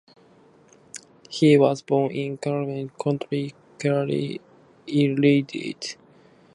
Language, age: English, under 19